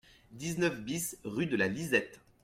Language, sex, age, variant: French, male, 19-29, Français de métropole